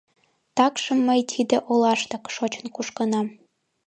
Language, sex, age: Mari, female, 19-29